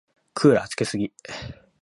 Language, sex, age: Japanese, male, 19-29